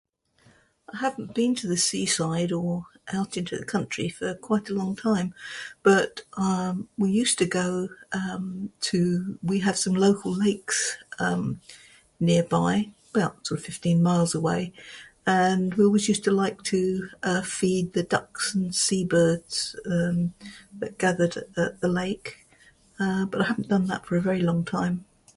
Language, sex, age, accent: English, female, 70-79, England English